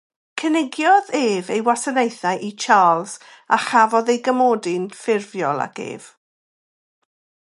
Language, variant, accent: Welsh, South-Eastern Welsh, Y Deyrnas Unedig Cymraeg